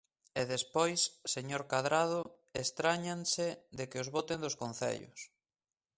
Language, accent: Galician, Atlántico (seseo e gheada)